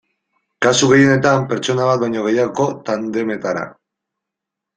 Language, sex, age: Basque, male, 19-29